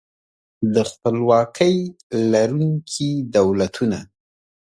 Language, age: Pashto, 40-49